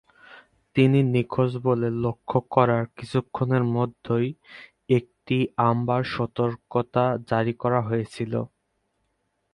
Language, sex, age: Bengali, male, 19-29